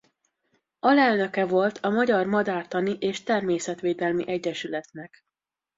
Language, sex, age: Hungarian, female, 19-29